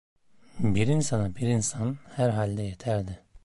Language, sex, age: Turkish, male, 30-39